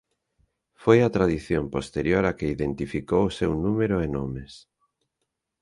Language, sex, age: Galician, male, 40-49